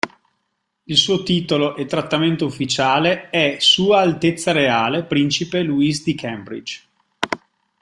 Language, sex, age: Italian, male, 30-39